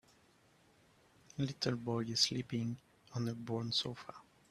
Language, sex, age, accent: English, male, 19-29, United States English